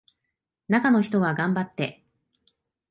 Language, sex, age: Japanese, female, 30-39